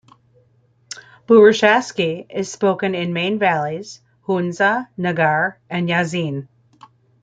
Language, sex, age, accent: English, female, 40-49, United States English